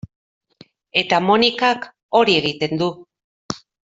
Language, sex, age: Basque, female, 40-49